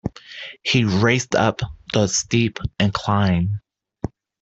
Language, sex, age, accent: English, male, 30-39, United States English